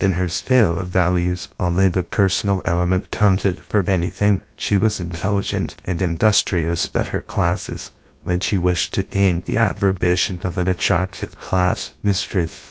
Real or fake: fake